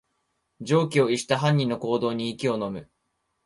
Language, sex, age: Japanese, male, 19-29